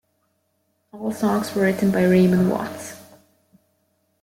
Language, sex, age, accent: English, female, 19-29, United States English